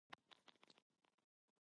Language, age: English, 19-29